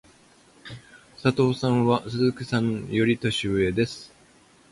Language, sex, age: Japanese, male, 70-79